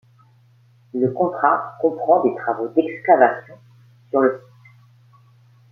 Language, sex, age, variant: French, female, 50-59, Français de métropole